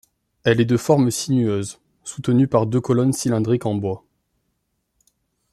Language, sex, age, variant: French, male, 30-39, Français de métropole